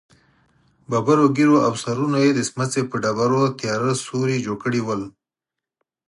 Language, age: Pashto, 30-39